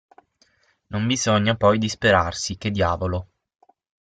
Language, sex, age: Italian, male, 19-29